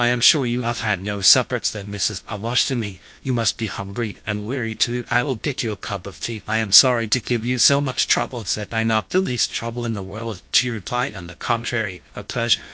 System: TTS, GlowTTS